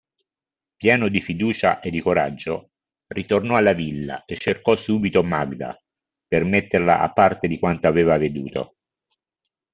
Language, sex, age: Italian, male, 50-59